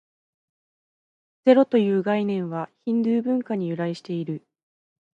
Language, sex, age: Japanese, female, 30-39